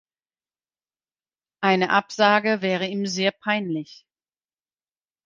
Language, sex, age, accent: German, female, 50-59, Deutschland Deutsch